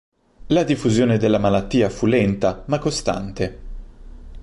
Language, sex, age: Italian, male, 30-39